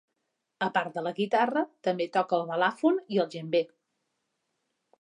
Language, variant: Catalan, Central